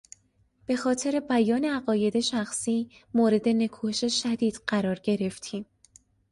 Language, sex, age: Persian, female, 19-29